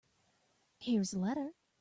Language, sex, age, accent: English, female, 30-39, United States English